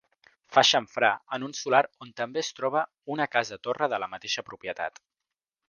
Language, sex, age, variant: Catalan, male, under 19, Central